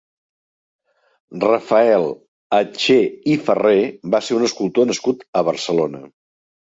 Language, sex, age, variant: Catalan, male, 60-69, Central